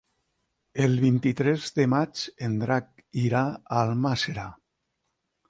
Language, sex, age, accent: Catalan, male, 60-69, valencià